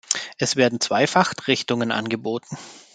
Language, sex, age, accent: German, male, 30-39, Deutschland Deutsch